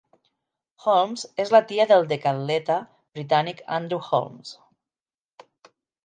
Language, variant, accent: Catalan, Nord-Occidental, Tortosí